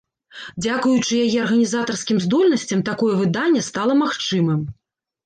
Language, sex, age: Belarusian, female, 40-49